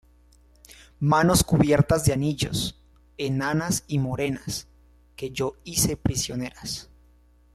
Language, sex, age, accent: Spanish, male, 19-29, Caribe: Cuba, Venezuela, Puerto Rico, República Dominicana, Panamá, Colombia caribeña, México caribeño, Costa del golfo de México